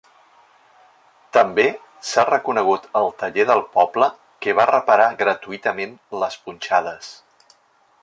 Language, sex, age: Catalan, male, 50-59